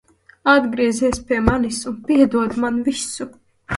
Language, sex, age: Latvian, female, 19-29